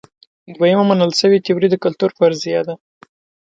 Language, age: Pashto, 19-29